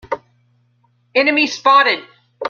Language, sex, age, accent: English, female, 50-59, United States English